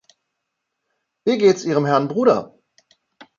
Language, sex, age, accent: German, male, 50-59, Deutschland Deutsch